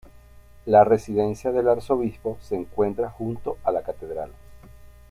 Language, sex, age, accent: Spanish, male, 50-59, Caribe: Cuba, Venezuela, Puerto Rico, República Dominicana, Panamá, Colombia caribeña, México caribeño, Costa del golfo de México